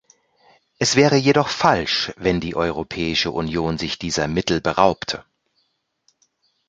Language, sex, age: German, male, 40-49